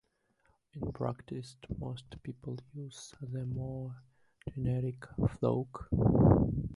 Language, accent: English, United States English